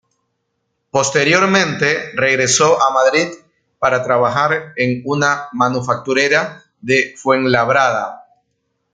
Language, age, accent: Spanish, 40-49, Andino-Pacífico: Colombia, Perú, Ecuador, oeste de Bolivia y Venezuela andina